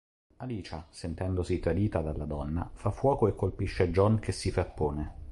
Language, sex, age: Italian, male, 30-39